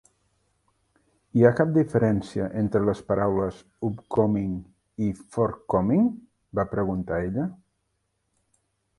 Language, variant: Catalan, Central